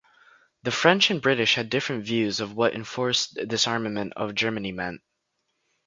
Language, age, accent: English, under 19, United States English